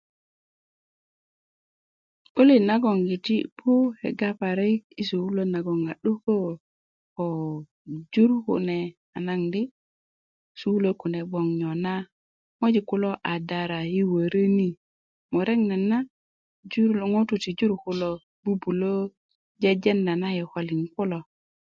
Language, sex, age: Kuku, female, 40-49